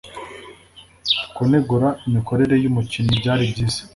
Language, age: Kinyarwanda, 19-29